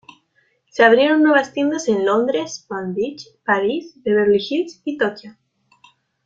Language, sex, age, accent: Spanish, female, 19-29, España: Norte peninsular (Asturias, Castilla y León, Cantabria, País Vasco, Navarra, Aragón, La Rioja, Guadalajara, Cuenca)